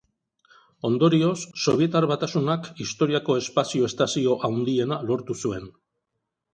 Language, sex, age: Basque, male, 50-59